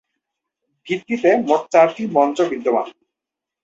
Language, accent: Bengali, Bangladeshi